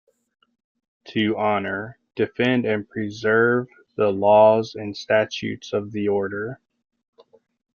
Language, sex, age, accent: English, male, 30-39, United States English